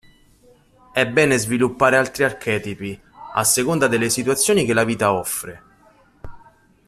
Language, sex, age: Italian, male, 40-49